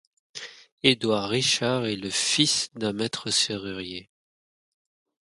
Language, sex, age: French, male, 19-29